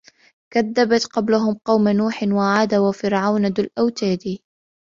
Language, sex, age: Arabic, female, 19-29